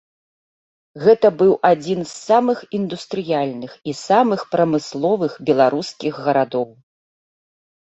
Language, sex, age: Belarusian, female, 40-49